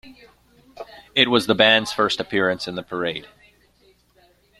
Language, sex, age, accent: English, male, 30-39, United States English